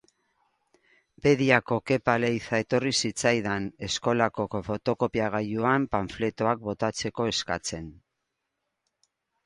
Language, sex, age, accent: Basque, female, 60-69, Erdialdekoa edo Nafarra (Gipuzkoa, Nafarroa)